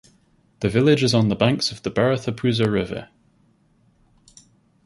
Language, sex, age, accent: English, male, under 19, England English